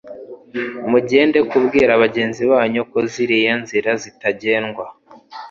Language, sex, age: Kinyarwanda, male, 19-29